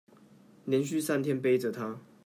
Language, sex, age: Chinese, male, 19-29